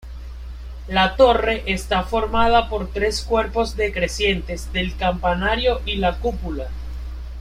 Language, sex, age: Spanish, male, 19-29